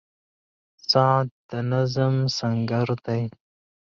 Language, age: Pashto, 19-29